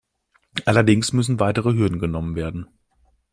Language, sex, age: German, male, 19-29